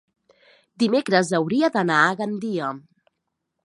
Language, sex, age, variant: Catalan, female, 30-39, Central